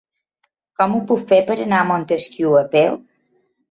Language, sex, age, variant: Catalan, female, 40-49, Balear